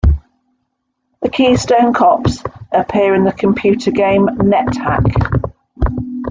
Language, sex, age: English, female, 50-59